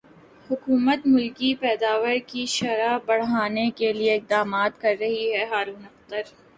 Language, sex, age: Urdu, female, 19-29